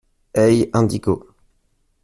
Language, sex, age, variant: French, male, 19-29, Français de métropole